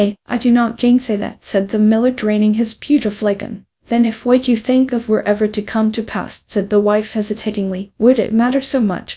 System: TTS, GradTTS